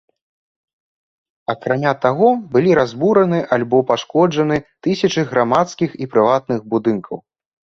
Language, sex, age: Belarusian, male, under 19